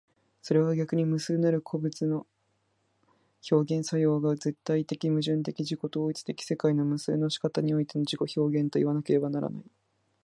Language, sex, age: Japanese, female, 90+